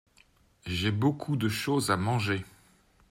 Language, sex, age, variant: French, male, 50-59, Français de métropole